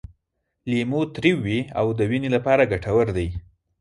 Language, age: Pashto, 19-29